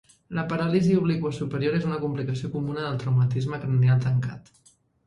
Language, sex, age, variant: Catalan, female, 30-39, Central